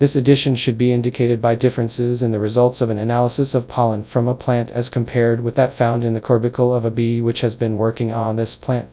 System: TTS, FastPitch